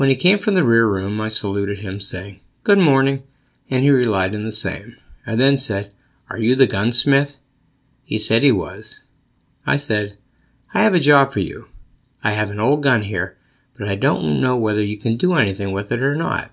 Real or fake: real